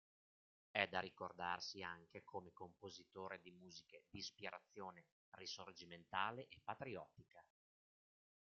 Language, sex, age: Italian, male, 50-59